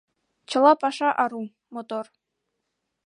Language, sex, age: Mari, female, 19-29